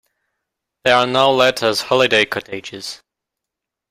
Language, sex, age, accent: English, male, 19-29, United States English